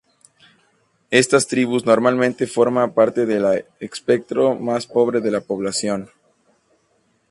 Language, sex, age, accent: Spanish, male, 19-29, México